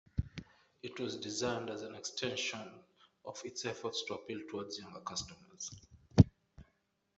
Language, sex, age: English, male, 19-29